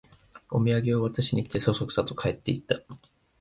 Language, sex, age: Japanese, male, 19-29